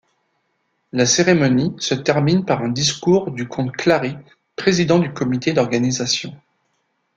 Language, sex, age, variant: French, male, 40-49, Français de métropole